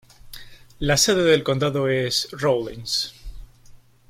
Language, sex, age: Spanish, male, 19-29